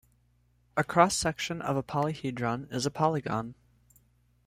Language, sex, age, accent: English, male, 19-29, United States English